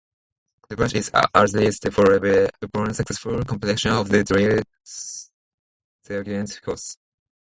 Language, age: English, under 19